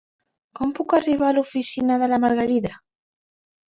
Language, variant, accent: Catalan, Central, central